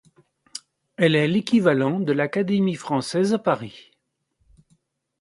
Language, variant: French, Français de métropole